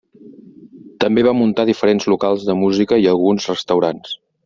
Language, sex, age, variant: Catalan, male, 40-49, Central